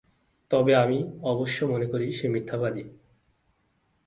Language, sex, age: Bengali, male, 19-29